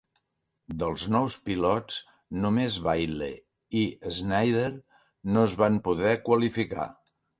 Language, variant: Catalan, Central